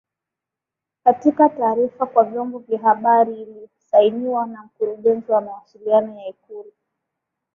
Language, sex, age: Swahili, female, 19-29